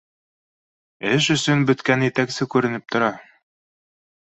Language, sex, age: Bashkir, male, 19-29